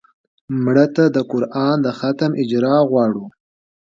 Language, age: Pashto, 19-29